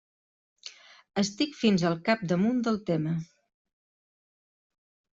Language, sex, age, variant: Catalan, female, 40-49, Central